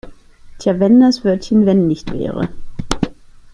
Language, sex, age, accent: German, female, 30-39, Deutschland Deutsch